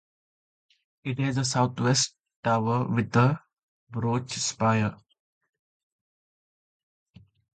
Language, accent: English, India and South Asia (India, Pakistan, Sri Lanka)